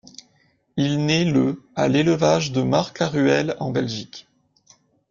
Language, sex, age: French, male, 19-29